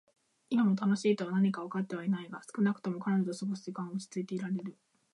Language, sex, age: Japanese, female, under 19